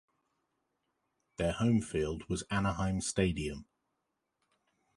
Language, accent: English, England English